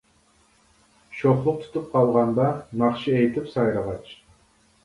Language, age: Uyghur, 40-49